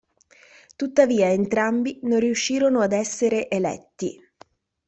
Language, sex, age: Italian, female, 30-39